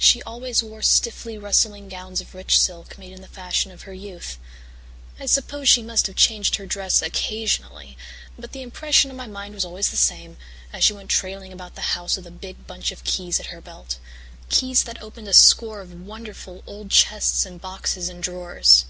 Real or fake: real